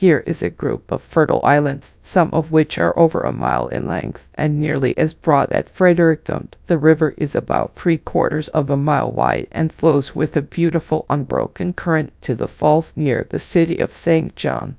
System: TTS, GradTTS